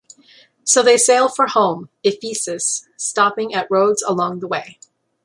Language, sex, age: English, female, 30-39